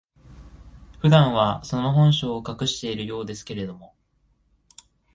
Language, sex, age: Japanese, male, 19-29